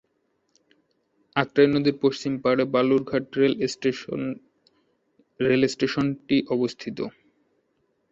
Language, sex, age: Bengali, male, 19-29